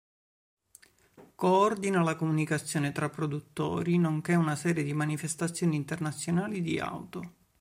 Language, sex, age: Italian, male, 30-39